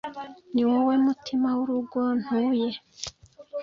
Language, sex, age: Kinyarwanda, female, 19-29